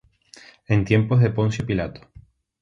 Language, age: Spanish, 19-29